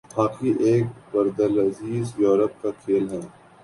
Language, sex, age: Urdu, male, 19-29